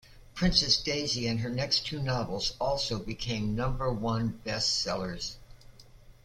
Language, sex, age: English, female, 70-79